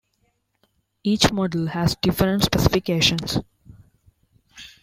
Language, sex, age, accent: English, female, 19-29, India and South Asia (India, Pakistan, Sri Lanka)